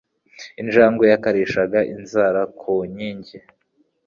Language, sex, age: Kinyarwanda, male, 19-29